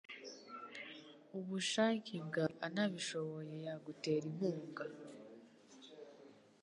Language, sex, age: Kinyarwanda, female, 19-29